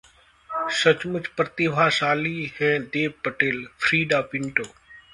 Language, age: Hindi, 40-49